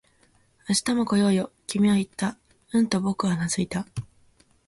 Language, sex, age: Japanese, female, 19-29